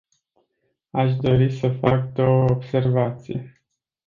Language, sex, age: Romanian, male, 40-49